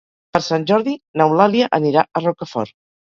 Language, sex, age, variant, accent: Catalan, female, 50-59, Central, central